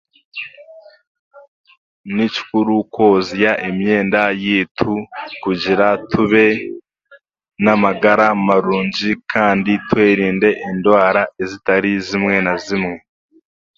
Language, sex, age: Chiga, male, 19-29